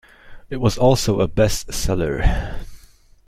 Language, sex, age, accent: English, male, 19-29, England English